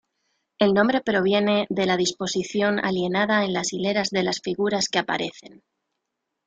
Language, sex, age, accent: Spanish, female, 19-29, España: Centro-Sur peninsular (Madrid, Toledo, Castilla-La Mancha)